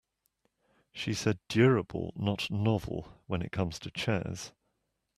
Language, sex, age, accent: English, male, 50-59, England English